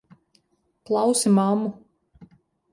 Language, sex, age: Latvian, female, 19-29